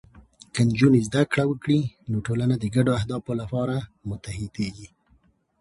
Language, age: Pashto, 30-39